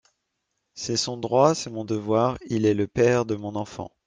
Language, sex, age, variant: French, male, 30-39, Français de métropole